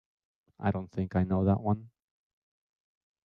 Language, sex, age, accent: English, male, 30-39, United States English